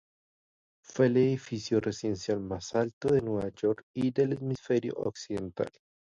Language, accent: Spanish, Andino-Pacífico: Colombia, Perú, Ecuador, oeste de Bolivia y Venezuela andina